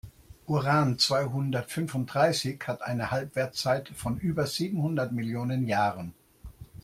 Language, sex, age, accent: German, male, 60-69, Deutschland Deutsch